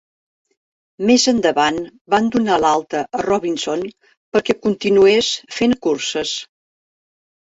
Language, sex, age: Catalan, female, 60-69